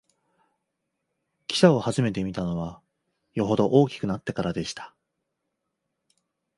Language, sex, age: Japanese, male, 30-39